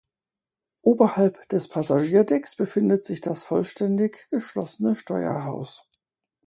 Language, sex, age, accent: German, female, 50-59, Deutschland Deutsch